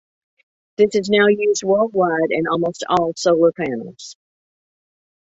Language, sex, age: English, female, 70-79